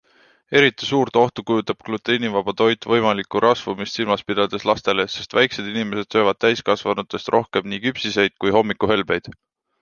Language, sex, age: Estonian, male, 19-29